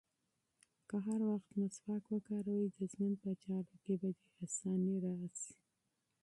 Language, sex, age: Pashto, female, 30-39